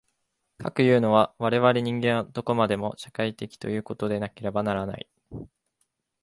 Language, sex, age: Japanese, male, 19-29